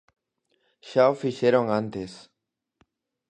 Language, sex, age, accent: Galician, male, 19-29, Normativo (estándar)